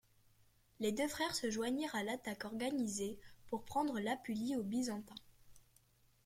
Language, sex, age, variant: French, female, under 19, Français de métropole